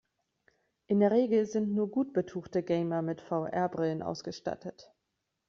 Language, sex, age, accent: German, female, 30-39, Deutschland Deutsch